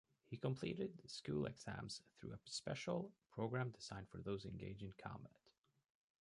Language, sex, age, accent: English, male, 30-39, United States English